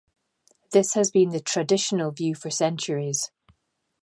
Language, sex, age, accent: English, female, 50-59, Scottish English